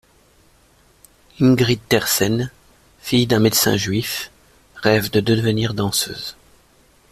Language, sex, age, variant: French, male, 40-49, Français de métropole